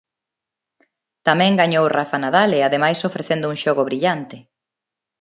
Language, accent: Galician, Neofalante